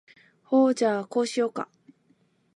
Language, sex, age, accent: Japanese, female, 19-29, 関西弁